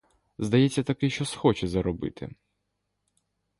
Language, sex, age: Ukrainian, male, 19-29